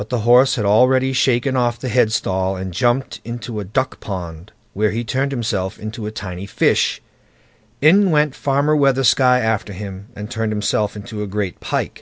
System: none